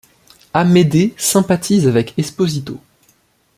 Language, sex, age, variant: French, male, 19-29, Français de métropole